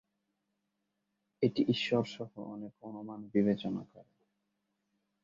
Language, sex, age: Bengali, male, 19-29